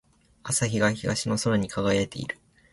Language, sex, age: Japanese, male, under 19